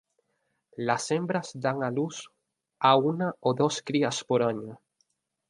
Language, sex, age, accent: Spanish, male, 19-29, España: Islas Canarias